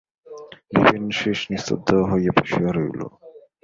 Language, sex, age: Bengali, male, 19-29